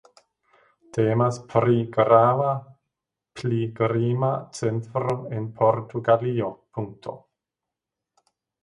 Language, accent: Esperanto, Internacia